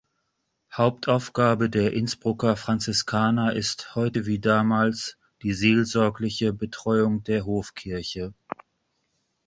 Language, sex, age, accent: German, male, 50-59, Deutschland Deutsch